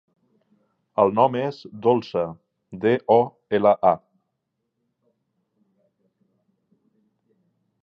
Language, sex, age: Catalan, male, 40-49